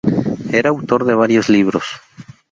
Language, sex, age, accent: Spanish, male, 19-29, México